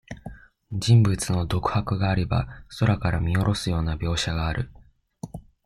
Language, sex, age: Japanese, male, under 19